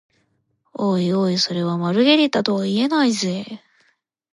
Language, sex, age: Japanese, female, under 19